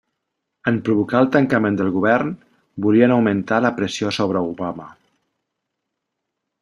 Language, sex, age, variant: Catalan, male, 40-49, Central